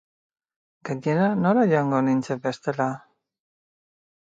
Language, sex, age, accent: Basque, female, 40-49, Mendebalekoa (Araba, Bizkaia, Gipuzkoako mendebaleko herri batzuk)